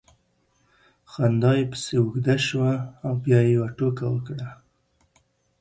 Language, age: Pashto, 19-29